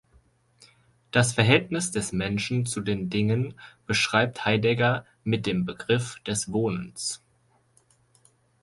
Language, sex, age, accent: German, male, 19-29, Deutschland Deutsch